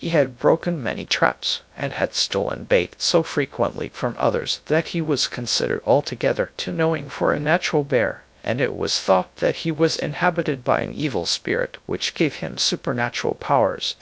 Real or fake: fake